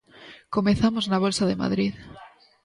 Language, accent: Galician, Normativo (estándar)